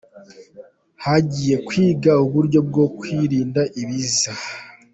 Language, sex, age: Kinyarwanda, male, 19-29